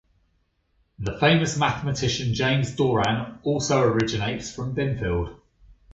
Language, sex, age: English, male, 40-49